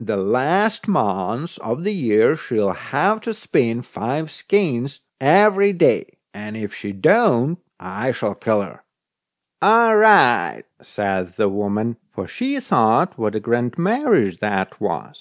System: none